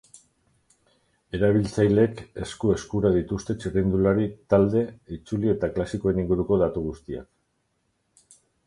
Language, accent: Basque, Erdialdekoa edo Nafarra (Gipuzkoa, Nafarroa)